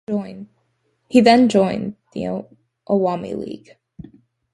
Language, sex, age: English, female, under 19